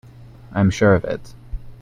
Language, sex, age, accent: English, male, 19-29, England English